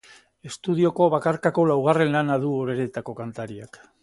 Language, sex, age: Basque, male, 60-69